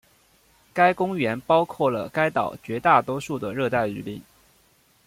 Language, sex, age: Chinese, male, 19-29